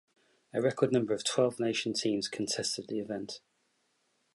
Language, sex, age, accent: English, male, 40-49, England English